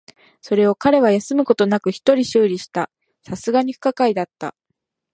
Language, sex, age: Japanese, female, 19-29